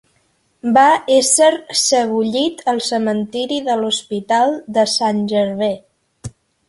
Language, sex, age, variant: Catalan, female, under 19, Central